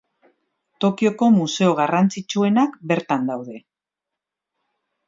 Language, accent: Basque, Mendebalekoa (Araba, Bizkaia, Gipuzkoako mendebaleko herri batzuk)